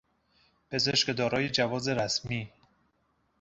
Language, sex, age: Persian, male, 30-39